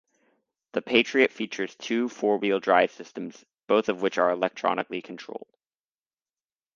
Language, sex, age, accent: English, male, 19-29, United States English